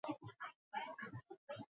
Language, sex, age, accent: Basque, female, 40-49, Mendebalekoa (Araba, Bizkaia, Gipuzkoako mendebaleko herri batzuk)